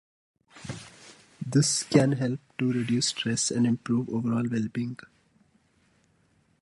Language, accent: English, India and South Asia (India, Pakistan, Sri Lanka)